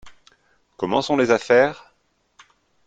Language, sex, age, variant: French, male, 30-39, Français de métropole